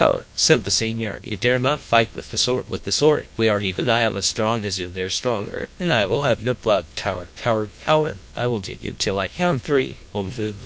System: TTS, GlowTTS